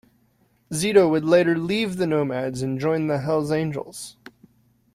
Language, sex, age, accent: English, male, 19-29, United States English